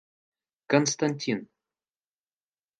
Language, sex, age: Russian, male, 19-29